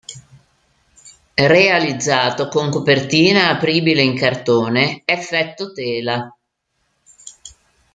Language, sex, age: Italian, female, 60-69